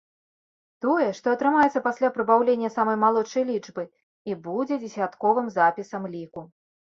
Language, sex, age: Belarusian, female, 30-39